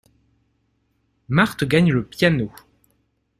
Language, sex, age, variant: French, male, 30-39, Français de métropole